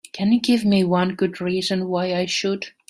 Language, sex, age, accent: English, female, 19-29, England English